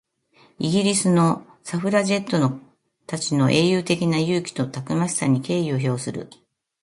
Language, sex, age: Japanese, female, 60-69